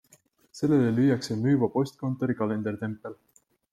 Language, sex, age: Estonian, male, 19-29